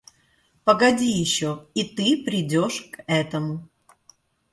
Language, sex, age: Russian, female, 40-49